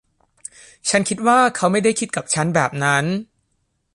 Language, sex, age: Thai, male, under 19